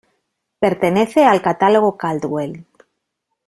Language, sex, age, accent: Spanish, female, 40-49, España: Norte peninsular (Asturias, Castilla y León, Cantabria, País Vasco, Navarra, Aragón, La Rioja, Guadalajara, Cuenca)